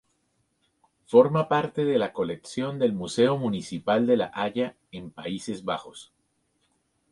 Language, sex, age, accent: Spanish, male, 40-49, Andino-Pacífico: Colombia, Perú, Ecuador, oeste de Bolivia y Venezuela andina